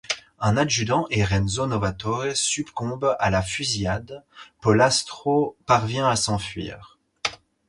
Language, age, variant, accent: French, 19-29, Français d'Europe, Français de Suisse